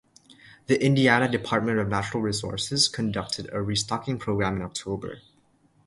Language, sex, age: English, male, under 19